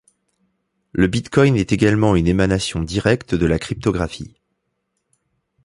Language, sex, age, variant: French, male, 40-49, Français de métropole